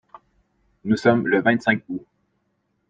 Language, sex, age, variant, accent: French, male, 40-49, Français d'Amérique du Nord, Français du Canada